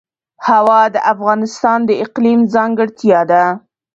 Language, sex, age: Pashto, female, 19-29